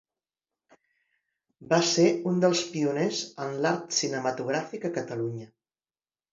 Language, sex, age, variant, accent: Catalan, female, 50-59, Central, central